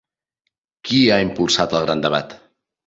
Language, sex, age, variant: Catalan, male, 30-39, Central